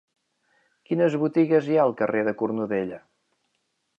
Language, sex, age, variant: Catalan, male, 50-59, Central